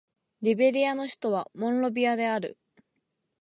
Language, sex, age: Japanese, female, 19-29